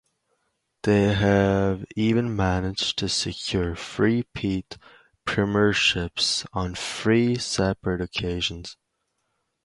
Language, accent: English, United States English